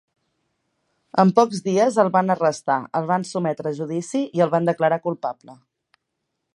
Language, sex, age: Catalan, female, 19-29